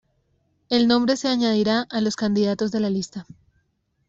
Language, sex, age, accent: Spanish, female, 19-29, Caribe: Cuba, Venezuela, Puerto Rico, República Dominicana, Panamá, Colombia caribeña, México caribeño, Costa del golfo de México